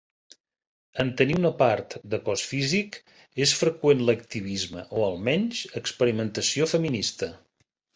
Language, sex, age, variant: Catalan, male, 60-69, Central